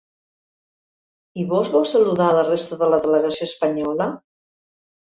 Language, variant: Catalan, Central